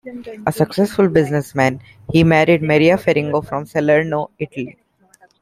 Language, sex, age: English, male, under 19